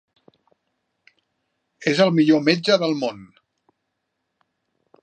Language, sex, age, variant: Catalan, male, 40-49, Central